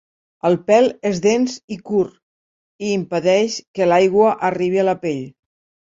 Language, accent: Catalan, Barceloní